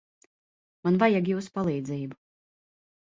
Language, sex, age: Latvian, female, 30-39